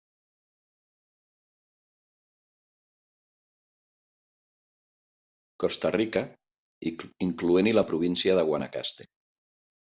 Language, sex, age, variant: Catalan, male, 50-59, Central